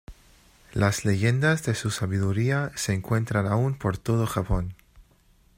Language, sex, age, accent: Spanish, male, 19-29, España: Centro-Sur peninsular (Madrid, Toledo, Castilla-La Mancha)